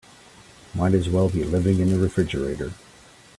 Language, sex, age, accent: English, male, 40-49, United States English